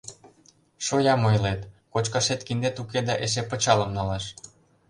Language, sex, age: Mari, male, 19-29